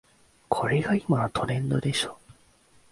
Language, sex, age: Japanese, male, 19-29